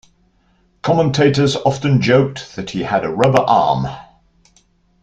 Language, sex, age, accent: English, male, 60-69, England English